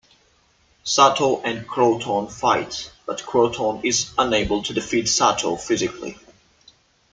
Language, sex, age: English, male, 19-29